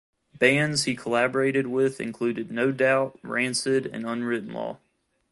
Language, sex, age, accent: English, male, 19-29, United States English